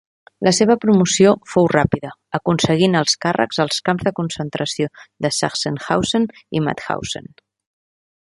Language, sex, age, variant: Catalan, female, 30-39, Central